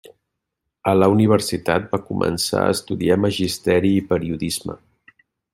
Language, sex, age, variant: Catalan, male, 40-49, Central